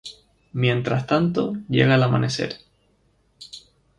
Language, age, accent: Spanish, 19-29, España: Islas Canarias